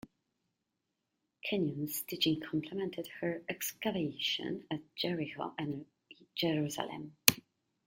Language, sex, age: English, female, 40-49